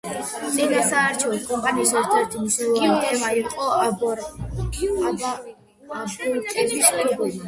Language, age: Georgian, 19-29